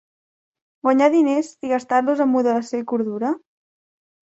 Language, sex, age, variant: Catalan, female, under 19, Central